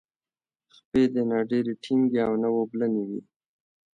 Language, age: Pashto, 30-39